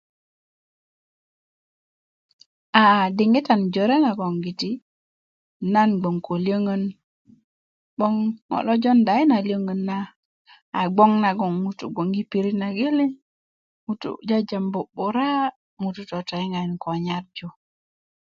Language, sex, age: Kuku, female, 40-49